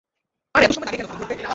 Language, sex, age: Bengali, male, 19-29